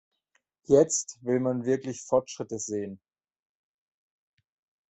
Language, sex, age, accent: German, male, 30-39, Deutschland Deutsch